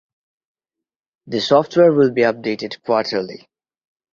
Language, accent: English, India and South Asia (India, Pakistan, Sri Lanka)